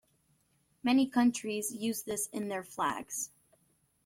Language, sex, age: English, female, 19-29